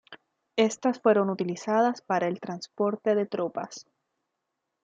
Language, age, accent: Spanish, 19-29, Chileno: Chile, Cuyo